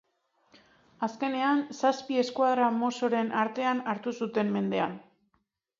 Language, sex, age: Basque, female, 40-49